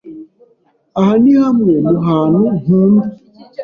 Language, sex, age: Kinyarwanda, male, 19-29